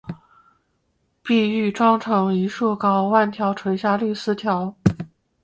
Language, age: Chinese, 19-29